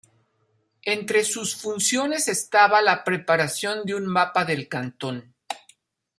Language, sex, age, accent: Spanish, male, 50-59, México